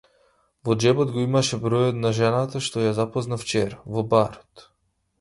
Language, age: Macedonian, 19-29